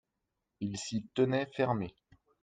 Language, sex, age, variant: French, male, 30-39, Français de métropole